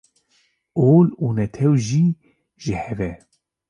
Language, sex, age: Kurdish, male, 40-49